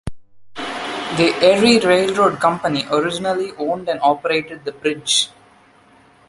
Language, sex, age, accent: English, male, 19-29, India and South Asia (India, Pakistan, Sri Lanka)